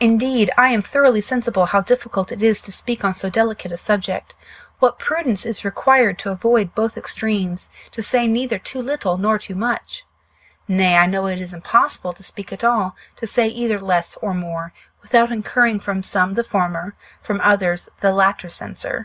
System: none